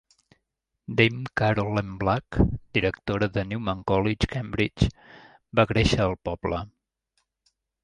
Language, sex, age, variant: Catalan, male, 50-59, Central